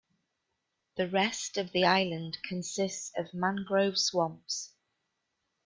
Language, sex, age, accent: English, female, 40-49, England English